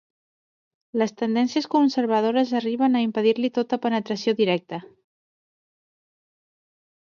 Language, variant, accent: Catalan, Central, central